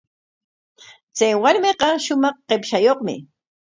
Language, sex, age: Corongo Ancash Quechua, female, 50-59